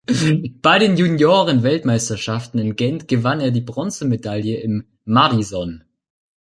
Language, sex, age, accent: German, male, under 19, Deutschland Deutsch